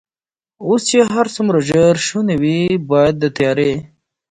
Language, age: Pashto, 40-49